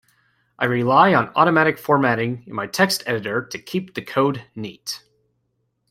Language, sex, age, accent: English, male, 19-29, United States English